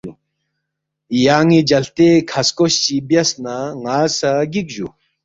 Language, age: Balti, 30-39